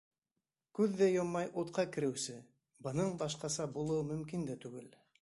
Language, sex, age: Bashkir, male, 40-49